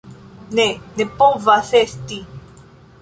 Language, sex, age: Esperanto, female, 19-29